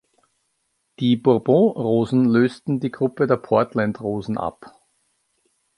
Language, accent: German, Österreichisches Deutsch